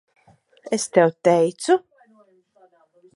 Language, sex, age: Latvian, female, 30-39